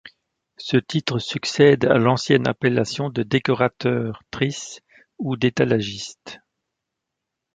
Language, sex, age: French, male, 40-49